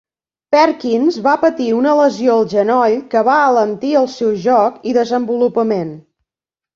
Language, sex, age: Catalan, female, 50-59